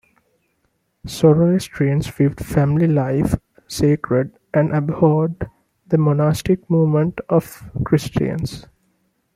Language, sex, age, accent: English, male, 19-29, India and South Asia (India, Pakistan, Sri Lanka)